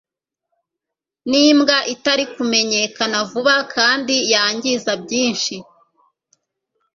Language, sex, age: Kinyarwanda, male, 19-29